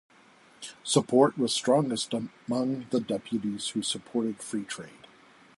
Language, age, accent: English, 50-59, United States English